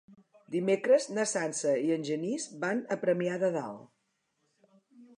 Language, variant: Catalan, Central